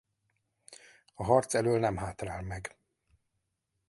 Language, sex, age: Hungarian, male, 50-59